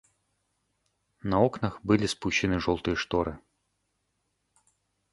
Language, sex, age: Russian, male, 30-39